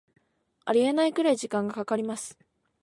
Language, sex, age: Japanese, female, 19-29